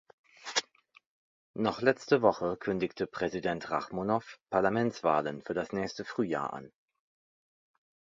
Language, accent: German, Deutschland Deutsch